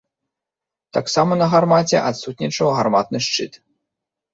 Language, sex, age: Belarusian, male, 30-39